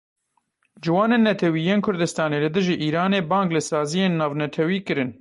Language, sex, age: Kurdish, male, 30-39